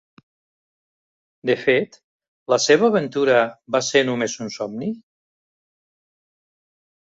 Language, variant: Catalan, Central